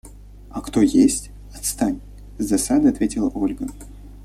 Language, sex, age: Russian, male, 19-29